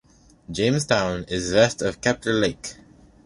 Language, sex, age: English, male, 19-29